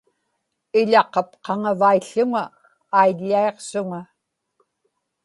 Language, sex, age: Inupiaq, female, 80-89